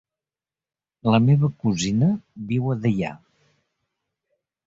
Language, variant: Catalan, Central